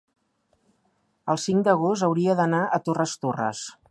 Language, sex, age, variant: Catalan, female, 50-59, Central